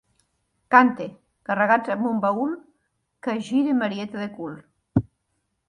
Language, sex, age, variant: Catalan, female, 50-59, Central